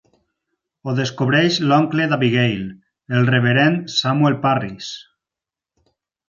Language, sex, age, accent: Catalan, male, 30-39, valencià